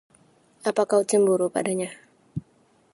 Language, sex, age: Indonesian, female, 19-29